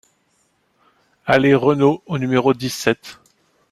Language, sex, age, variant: French, male, 40-49, Français de métropole